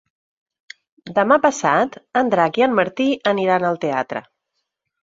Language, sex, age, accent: Catalan, female, 40-49, Oriental